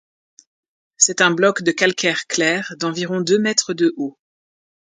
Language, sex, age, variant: French, female, 40-49, Français de métropole